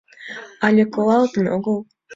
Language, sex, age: Mari, female, under 19